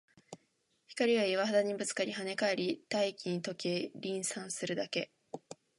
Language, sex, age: Japanese, female, 19-29